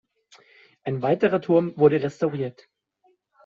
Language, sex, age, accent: German, male, 30-39, Deutschland Deutsch